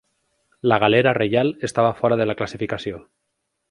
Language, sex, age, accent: Catalan, male, 19-29, valencià